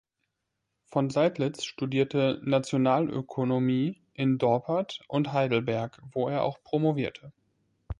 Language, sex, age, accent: German, male, 19-29, Deutschland Deutsch